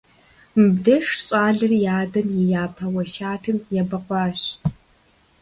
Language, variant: Kabardian, Адыгэбзэ (Къэбэрдей, Кирил, псоми зэдай)